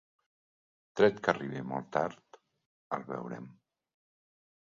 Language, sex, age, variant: Catalan, male, 60-69, Central